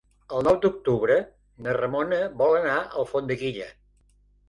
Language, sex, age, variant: Catalan, male, 80-89, Central